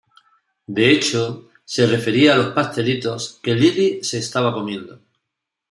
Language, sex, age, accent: Spanish, male, 50-59, España: Sur peninsular (Andalucia, Extremadura, Murcia)